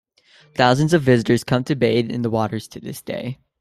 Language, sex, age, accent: English, male, under 19, United States English